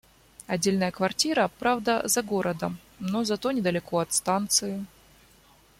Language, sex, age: Russian, female, 19-29